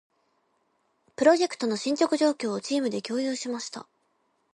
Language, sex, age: Japanese, female, 19-29